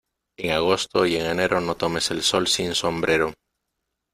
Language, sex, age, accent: Spanish, male, 40-49, Andino-Pacífico: Colombia, Perú, Ecuador, oeste de Bolivia y Venezuela andina